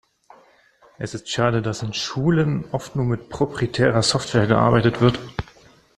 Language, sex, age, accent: German, male, 30-39, Deutschland Deutsch